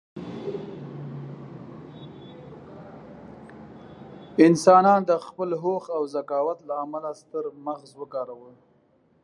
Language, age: Pashto, 30-39